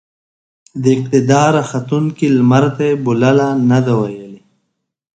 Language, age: Pashto, 19-29